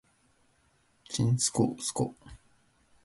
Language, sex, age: Japanese, male, 19-29